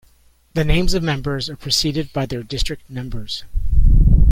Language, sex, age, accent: English, male, 60-69, United States English